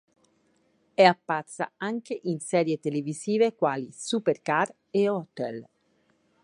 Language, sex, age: Italian, female, 40-49